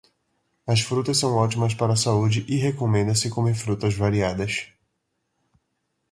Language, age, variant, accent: Portuguese, 19-29, Portuguese (Brasil), Nordestino